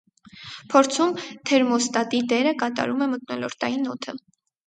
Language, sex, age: Armenian, female, under 19